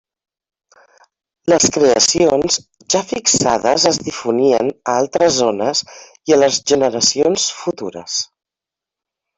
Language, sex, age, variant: Catalan, female, 40-49, Central